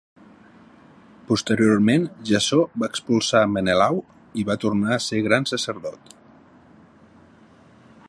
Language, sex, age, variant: Catalan, male, 40-49, Central